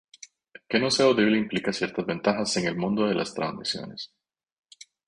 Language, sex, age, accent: Spanish, male, 30-39, América central